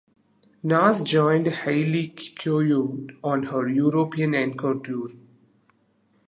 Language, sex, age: English, male, 30-39